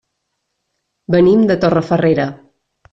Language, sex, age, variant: Catalan, female, 30-39, Central